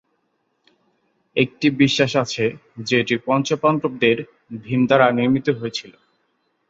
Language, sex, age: Bengali, male, 19-29